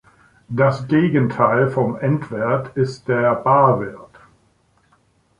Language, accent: German, Deutschland Deutsch